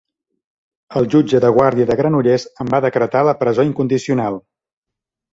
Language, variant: Catalan, Central